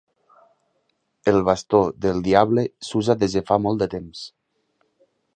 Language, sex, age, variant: Catalan, male, 19-29, Nord-Occidental